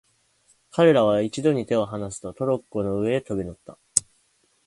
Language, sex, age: Japanese, male, 19-29